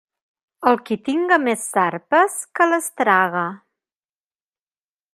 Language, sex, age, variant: Catalan, female, 40-49, Central